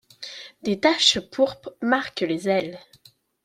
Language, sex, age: French, female, 30-39